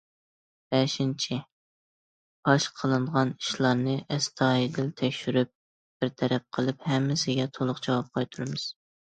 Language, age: Uyghur, 19-29